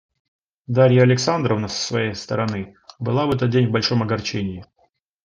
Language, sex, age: Russian, male, 30-39